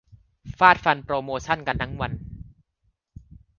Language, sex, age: Thai, male, 19-29